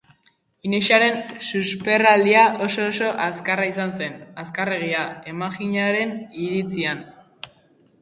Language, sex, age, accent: Basque, female, 90+, Erdialdekoa edo Nafarra (Gipuzkoa, Nafarroa)